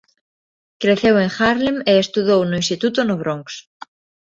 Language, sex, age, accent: Galician, female, 19-29, Neofalante